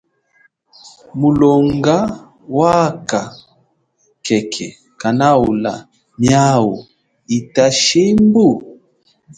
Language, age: Chokwe, 30-39